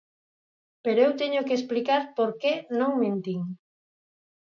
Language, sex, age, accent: Galician, female, 50-59, Normativo (estándar)